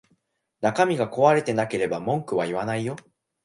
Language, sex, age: Japanese, male, under 19